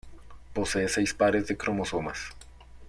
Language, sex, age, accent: Spanish, male, 19-29, Andino-Pacífico: Colombia, Perú, Ecuador, oeste de Bolivia y Venezuela andina